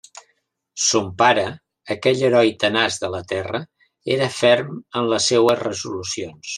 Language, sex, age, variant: Catalan, male, 60-69, Central